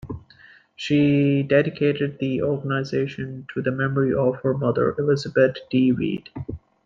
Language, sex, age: English, male, 19-29